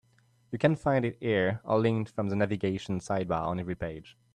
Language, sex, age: English, male, 19-29